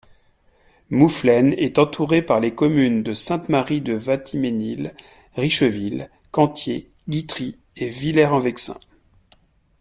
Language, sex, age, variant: French, male, 40-49, Français de métropole